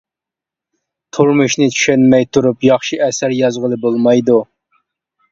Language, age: Uyghur, 19-29